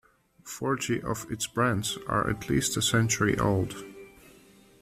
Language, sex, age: English, male, 30-39